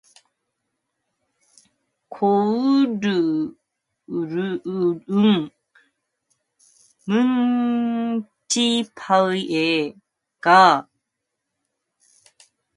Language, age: Korean, 19-29